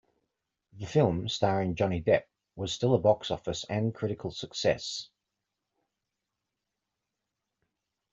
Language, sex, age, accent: English, male, 40-49, Australian English